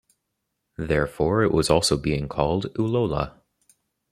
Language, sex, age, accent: English, male, 19-29, United States English